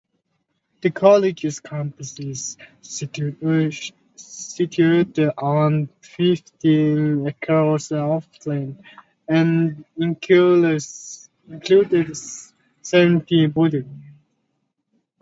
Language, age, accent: English, 19-29, United States English